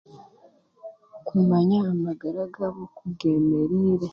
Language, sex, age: Chiga, female, 30-39